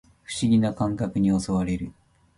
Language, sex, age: Japanese, male, 30-39